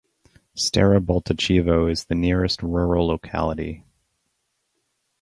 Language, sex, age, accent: English, male, 19-29, United States English